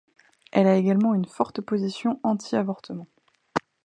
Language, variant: French, Français de métropole